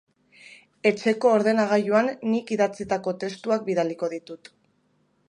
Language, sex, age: Basque, female, 19-29